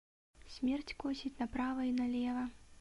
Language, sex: Belarusian, female